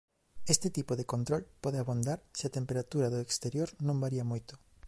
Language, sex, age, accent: Galician, male, 19-29, Central (gheada)